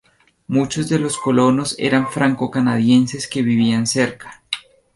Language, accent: Spanish, Andino-Pacífico: Colombia, Perú, Ecuador, oeste de Bolivia y Venezuela andina